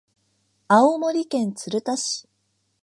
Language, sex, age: Japanese, female, 19-29